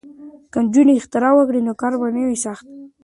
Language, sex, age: Pashto, male, 19-29